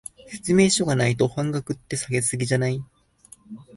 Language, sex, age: Japanese, male, 19-29